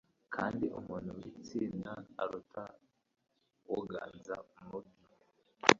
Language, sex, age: Kinyarwanda, male, 19-29